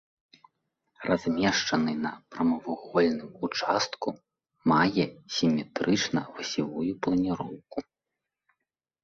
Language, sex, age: Belarusian, male, 30-39